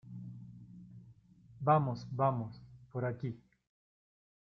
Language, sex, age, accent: Spanish, male, 30-39, Rioplatense: Argentina, Uruguay, este de Bolivia, Paraguay